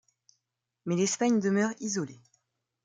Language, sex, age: French, female, 19-29